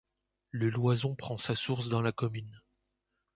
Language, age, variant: French, 40-49, Français de métropole